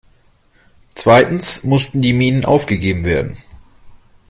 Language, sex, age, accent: German, male, 30-39, Deutschland Deutsch